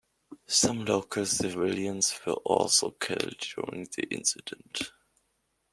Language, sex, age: English, male, 19-29